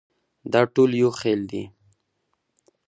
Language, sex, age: Pashto, male, under 19